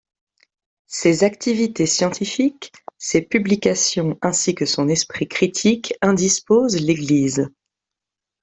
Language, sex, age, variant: French, female, 30-39, Français de métropole